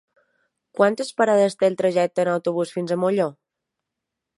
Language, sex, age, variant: Catalan, female, 19-29, Balear